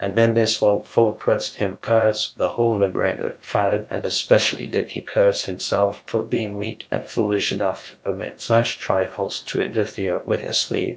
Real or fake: fake